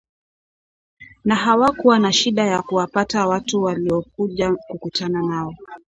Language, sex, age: Swahili, female, 30-39